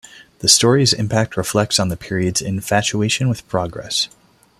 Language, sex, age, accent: English, male, 30-39, United States English